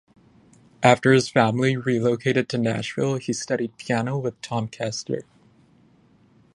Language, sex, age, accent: English, male, 19-29, United States English